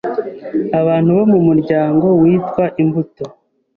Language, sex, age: Kinyarwanda, male, 30-39